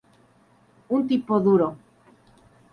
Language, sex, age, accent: Spanish, female, under 19, México